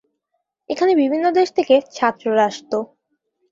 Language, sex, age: Bengali, female, 30-39